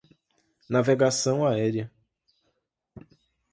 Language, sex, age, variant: Portuguese, male, 19-29, Portuguese (Brasil)